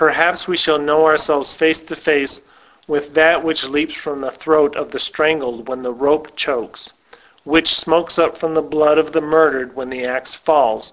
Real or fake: real